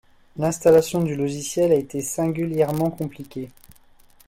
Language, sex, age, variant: French, male, 19-29, Français de métropole